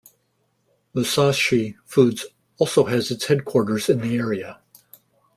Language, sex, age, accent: English, male, 60-69, United States English